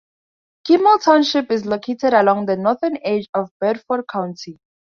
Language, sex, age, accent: English, female, under 19, Southern African (South Africa, Zimbabwe, Namibia)